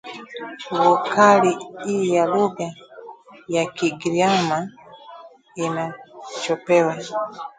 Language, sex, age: Swahili, female, 40-49